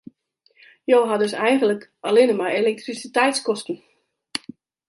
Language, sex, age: Western Frisian, female, 40-49